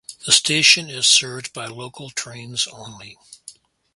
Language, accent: English, Canadian English